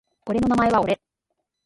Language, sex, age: Japanese, female, 40-49